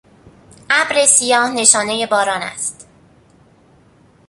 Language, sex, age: Persian, female, under 19